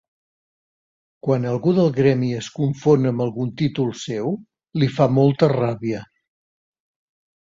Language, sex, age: Catalan, male, 60-69